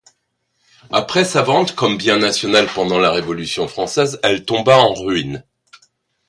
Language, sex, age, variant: French, male, 60-69, Français de métropole